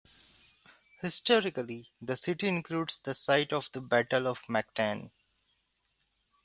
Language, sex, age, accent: English, male, 19-29, India and South Asia (India, Pakistan, Sri Lanka)